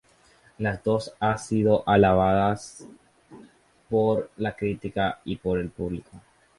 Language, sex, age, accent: Spanish, male, under 19, América central